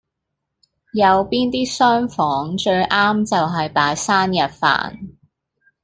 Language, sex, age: Cantonese, female, 19-29